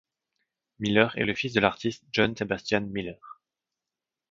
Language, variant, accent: French, Français d'Amérique du Nord, Français du Canada